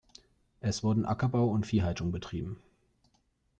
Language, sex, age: German, male, 19-29